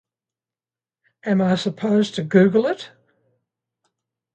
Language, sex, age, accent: English, female, 70-79, Australian English